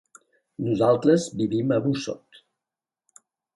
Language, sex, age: Catalan, male, 50-59